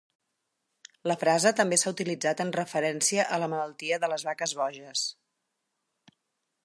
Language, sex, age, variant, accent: Catalan, female, 50-59, Central, central